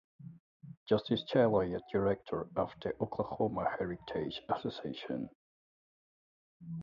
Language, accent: English, United States English